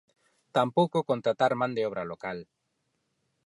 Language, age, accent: Galician, 40-49, Normativo (estándar); Neofalante